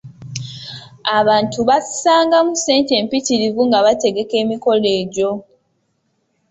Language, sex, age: Ganda, female, 19-29